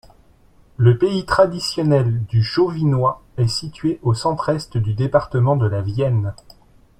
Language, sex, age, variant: French, male, 40-49, Français de métropole